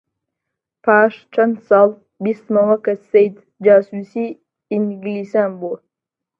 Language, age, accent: Central Kurdish, 19-29, سۆرانی